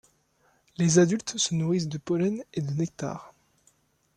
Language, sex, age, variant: French, male, 19-29, Français de métropole